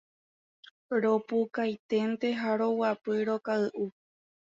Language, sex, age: Guarani, female, 19-29